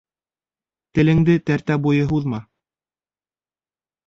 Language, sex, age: Bashkir, male, 19-29